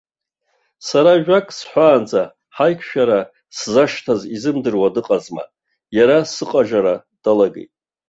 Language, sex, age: Abkhazian, male, 60-69